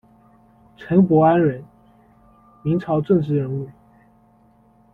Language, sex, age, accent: Chinese, male, 19-29, 出生地：浙江省